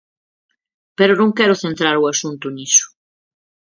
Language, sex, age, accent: Galician, female, 40-49, Oriental (común en zona oriental)